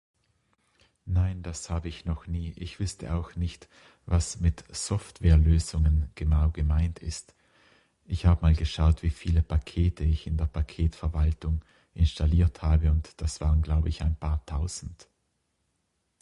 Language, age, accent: German, 40-49, Österreichisches Deutsch